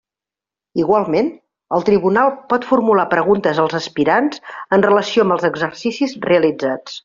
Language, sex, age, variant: Catalan, female, 50-59, Central